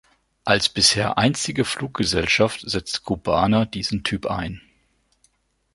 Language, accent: German, Deutschland Deutsch